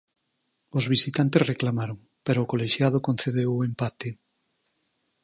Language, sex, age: Galician, male, 50-59